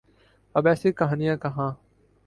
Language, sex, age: Urdu, male, 19-29